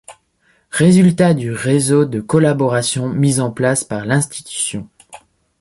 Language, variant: French, Français de métropole